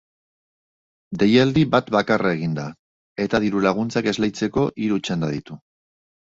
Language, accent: Basque, Erdialdekoa edo Nafarra (Gipuzkoa, Nafarroa)